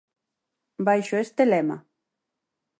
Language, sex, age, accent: Galician, female, 30-39, Oriental (común en zona oriental)